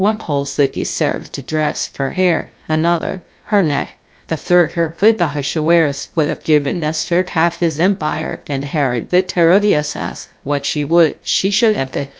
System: TTS, GlowTTS